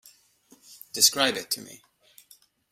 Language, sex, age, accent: English, male, 30-39, United States English